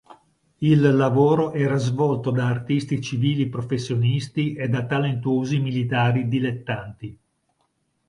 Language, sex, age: Italian, male, 50-59